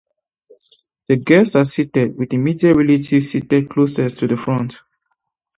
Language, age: English, 19-29